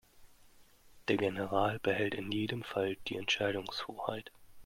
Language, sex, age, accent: German, male, 19-29, Deutschland Deutsch